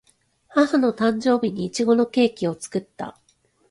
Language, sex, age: Japanese, female, 30-39